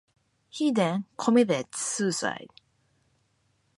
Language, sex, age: English, female, 19-29